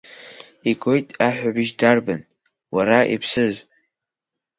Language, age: Abkhazian, under 19